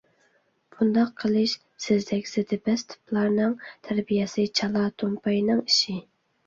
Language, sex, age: Uyghur, female, 19-29